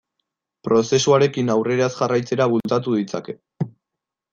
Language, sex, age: Basque, male, 19-29